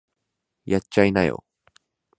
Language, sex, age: Japanese, male, 19-29